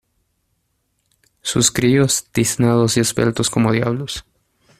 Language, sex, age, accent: Spanish, male, 19-29, Andino-Pacífico: Colombia, Perú, Ecuador, oeste de Bolivia y Venezuela andina